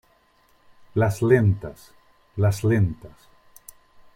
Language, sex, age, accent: Spanish, male, 60-69, España: Islas Canarias